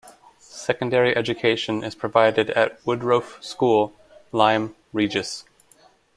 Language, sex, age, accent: English, male, 30-39, United States English